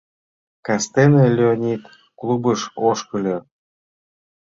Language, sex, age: Mari, male, 40-49